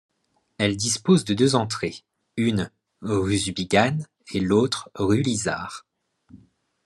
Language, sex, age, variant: French, male, 19-29, Français de métropole